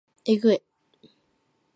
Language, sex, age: Japanese, female, 19-29